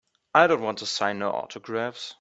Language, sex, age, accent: English, male, 19-29, United States English